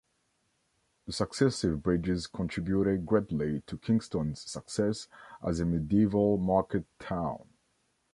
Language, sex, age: English, male, 19-29